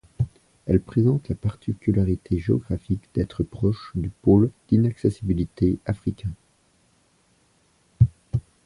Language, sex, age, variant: French, male, 50-59, Français de métropole